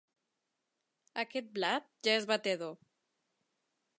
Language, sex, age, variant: Catalan, female, 30-39, Nord-Occidental